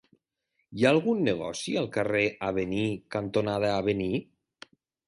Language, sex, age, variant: Catalan, male, 30-39, Nord-Occidental